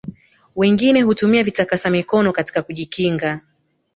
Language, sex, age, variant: Swahili, female, 19-29, Kiswahili Sanifu (EA)